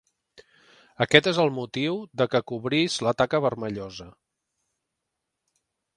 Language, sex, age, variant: Catalan, male, 50-59, Central